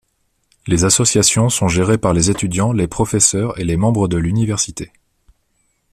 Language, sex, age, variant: French, male, 30-39, Français de métropole